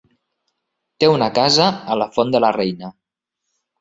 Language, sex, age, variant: Catalan, male, 40-49, Septentrional